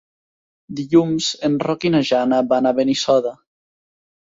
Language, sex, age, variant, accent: Catalan, male, under 19, Nord-Occidental, Tortosí